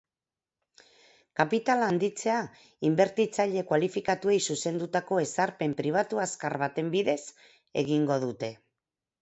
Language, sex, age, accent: Basque, female, 50-59, Mendebalekoa (Araba, Bizkaia, Gipuzkoako mendebaleko herri batzuk)